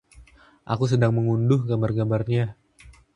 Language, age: Indonesian, 19-29